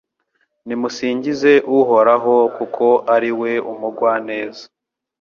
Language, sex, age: Kinyarwanda, male, 19-29